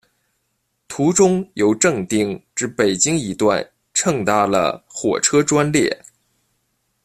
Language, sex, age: Chinese, male, 19-29